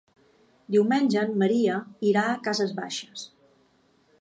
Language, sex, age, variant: Catalan, female, 40-49, Balear